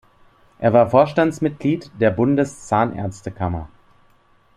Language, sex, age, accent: German, male, 30-39, Deutschland Deutsch